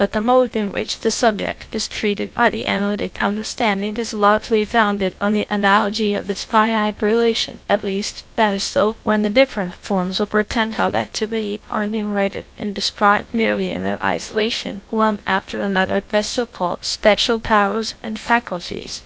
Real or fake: fake